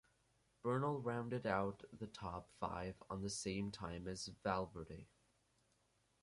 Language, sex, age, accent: English, male, under 19, United States English